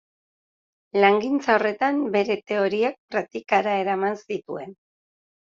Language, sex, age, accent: Basque, female, 50-59, Erdialdekoa edo Nafarra (Gipuzkoa, Nafarroa)